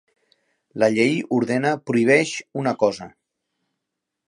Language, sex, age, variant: Catalan, male, 30-39, Central